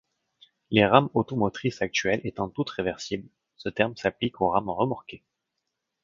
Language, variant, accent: French, Français d'Amérique du Nord, Français du Canada